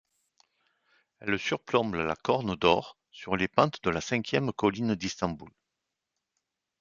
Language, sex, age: French, male, 50-59